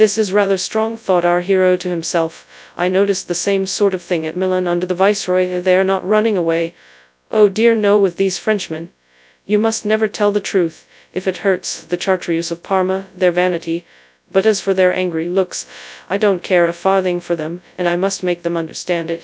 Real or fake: fake